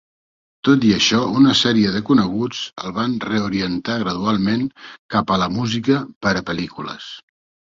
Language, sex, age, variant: Catalan, male, 60-69, Central